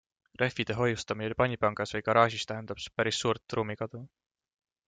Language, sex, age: Estonian, male, 19-29